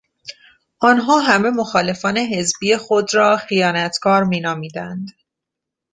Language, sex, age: Persian, female, 30-39